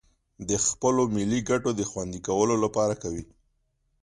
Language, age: Pashto, 40-49